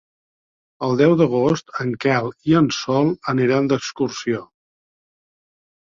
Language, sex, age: Catalan, male, 50-59